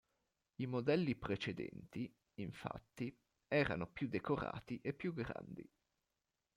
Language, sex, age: Italian, male, 19-29